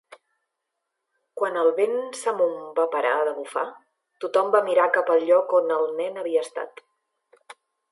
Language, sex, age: Catalan, female, 40-49